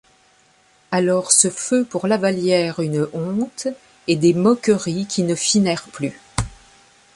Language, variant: French, Français de métropole